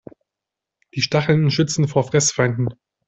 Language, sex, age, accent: German, male, 30-39, Deutschland Deutsch